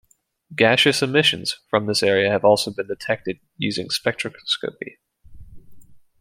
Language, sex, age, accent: English, male, 19-29, United States English